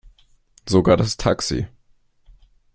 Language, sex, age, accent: German, male, under 19, Deutschland Deutsch